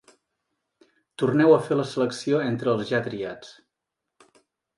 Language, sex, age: Catalan, male, 40-49